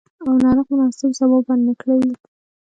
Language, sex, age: Pashto, female, under 19